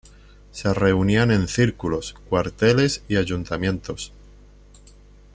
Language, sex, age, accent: Spanish, male, 50-59, España: Sur peninsular (Andalucia, Extremadura, Murcia)